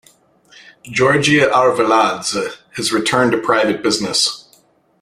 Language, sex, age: English, male, 50-59